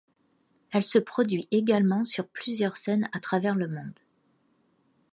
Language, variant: French, Français de métropole